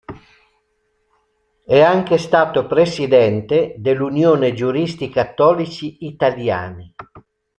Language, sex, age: Italian, male, 60-69